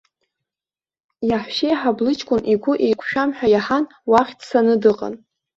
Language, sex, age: Abkhazian, female, under 19